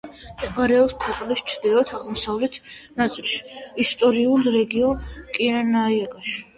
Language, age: Georgian, 19-29